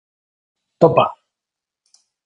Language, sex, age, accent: Basque, male, 19-29, Erdialdekoa edo Nafarra (Gipuzkoa, Nafarroa)